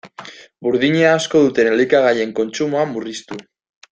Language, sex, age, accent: Basque, male, 19-29, Mendebalekoa (Araba, Bizkaia, Gipuzkoako mendebaleko herri batzuk)